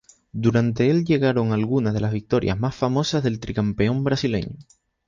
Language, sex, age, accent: Spanish, male, 19-29, España: Islas Canarias